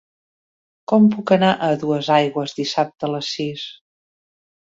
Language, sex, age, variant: Catalan, female, 40-49, Central